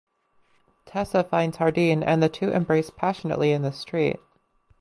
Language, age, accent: English, 19-29, United States English